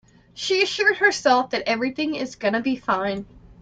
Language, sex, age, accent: English, female, 19-29, United States English